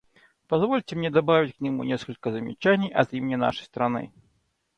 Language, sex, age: Russian, male, 30-39